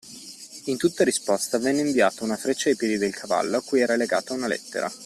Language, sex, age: Italian, male, 19-29